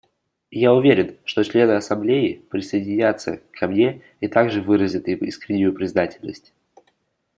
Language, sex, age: Russian, male, under 19